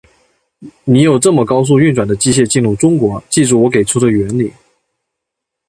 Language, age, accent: Chinese, 19-29, 出生地：江西省